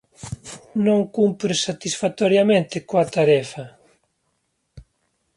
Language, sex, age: Galician, male, 40-49